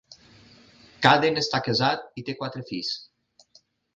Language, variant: Catalan, Balear